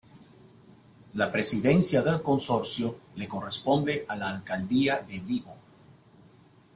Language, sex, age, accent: Spanish, male, 50-59, Caribe: Cuba, Venezuela, Puerto Rico, República Dominicana, Panamá, Colombia caribeña, México caribeño, Costa del golfo de México